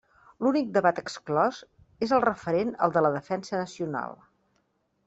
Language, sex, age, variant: Catalan, female, 50-59, Central